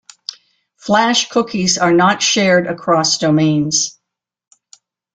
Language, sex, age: English, female, 80-89